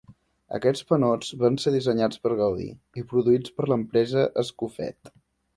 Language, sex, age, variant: Catalan, male, 19-29, Central